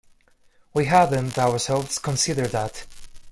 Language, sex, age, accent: English, male, 19-29, United States English